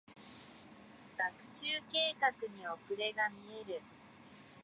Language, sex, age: Japanese, male, 19-29